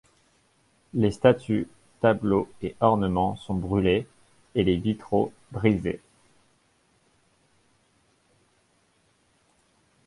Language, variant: French, Français de métropole